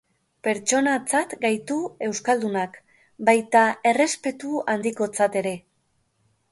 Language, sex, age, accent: Basque, female, 30-39, Erdialdekoa edo Nafarra (Gipuzkoa, Nafarroa)